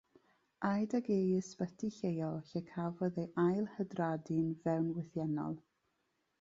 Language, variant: Welsh, South-Western Welsh